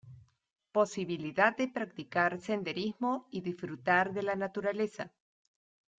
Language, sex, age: Spanish, female, 50-59